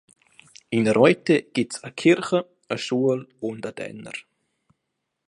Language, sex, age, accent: German, male, 30-39, Schweizerdeutsch